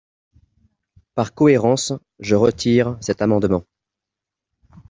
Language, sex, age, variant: French, male, 40-49, Français de métropole